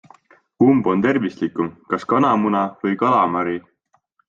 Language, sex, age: Estonian, male, 19-29